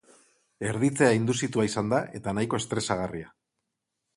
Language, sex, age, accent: Basque, male, 40-49, Mendebalekoa (Araba, Bizkaia, Gipuzkoako mendebaleko herri batzuk)